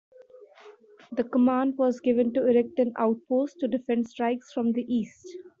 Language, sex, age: English, female, 19-29